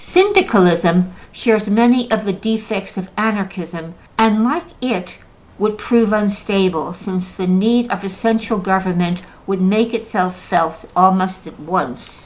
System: none